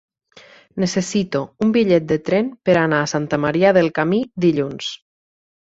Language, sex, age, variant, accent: Catalan, female, 19-29, Nord-Occidental, Lleidatà